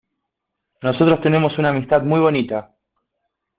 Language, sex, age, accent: Spanish, male, 40-49, Rioplatense: Argentina, Uruguay, este de Bolivia, Paraguay